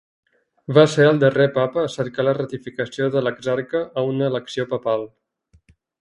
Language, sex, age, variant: Catalan, male, 30-39, Central